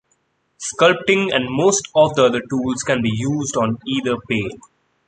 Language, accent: English, India and South Asia (India, Pakistan, Sri Lanka)